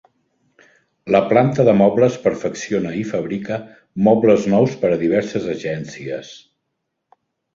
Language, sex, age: Catalan, male, 50-59